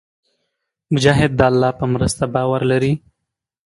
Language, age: Pashto, 19-29